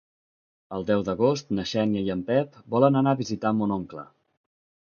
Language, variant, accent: Catalan, Central, central